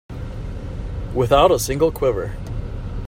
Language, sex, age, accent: English, male, 30-39, United States English